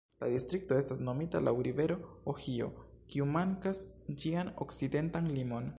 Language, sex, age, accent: Esperanto, male, 19-29, Internacia